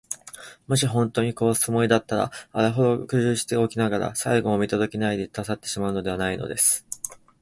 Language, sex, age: Japanese, male, 19-29